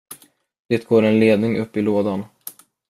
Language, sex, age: Swedish, male, under 19